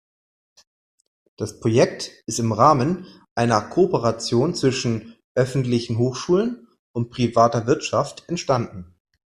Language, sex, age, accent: German, male, 40-49, Deutschland Deutsch